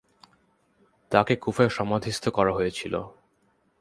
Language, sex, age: Bengali, male, under 19